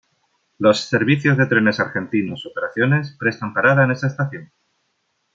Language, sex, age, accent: Spanish, male, 40-49, España: Sur peninsular (Andalucia, Extremadura, Murcia)